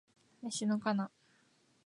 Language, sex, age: Japanese, female, 19-29